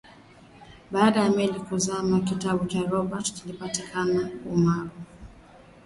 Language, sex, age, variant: Swahili, female, 19-29, Kiswahili Sanifu (EA)